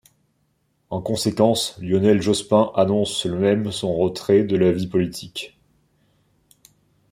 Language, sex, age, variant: French, male, 19-29, Français de métropole